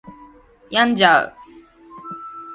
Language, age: Japanese, 19-29